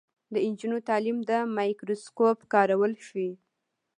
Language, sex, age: Pashto, female, 19-29